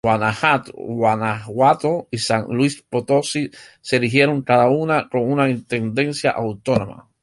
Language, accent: Spanish, Caribe: Cuba, Venezuela, Puerto Rico, República Dominicana, Panamá, Colombia caribeña, México caribeño, Costa del golfo de México